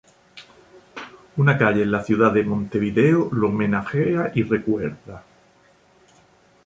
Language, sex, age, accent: Spanish, male, 40-49, España: Sur peninsular (Andalucia, Extremadura, Murcia)